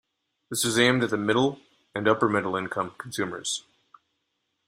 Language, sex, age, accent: English, male, 19-29, United States English